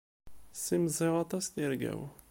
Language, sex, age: Kabyle, male, 30-39